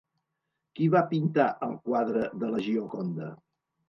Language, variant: Catalan, Septentrional